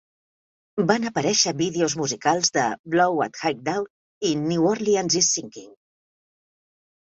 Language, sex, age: Catalan, female, 50-59